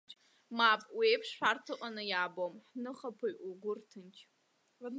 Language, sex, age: Abkhazian, female, under 19